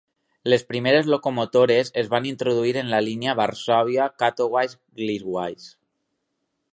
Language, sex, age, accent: Catalan, male, 30-39, valencià